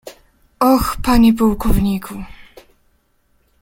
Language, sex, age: Polish, female, 19-29